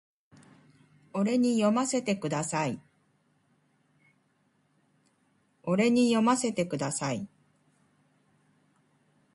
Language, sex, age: Japanese, female, 40-49